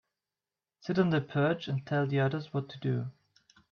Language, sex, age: English, male, 19-29